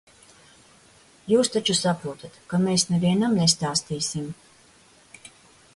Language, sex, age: Latvian, female, 50-59